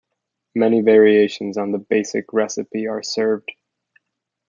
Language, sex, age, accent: English, male, 19-29, United States English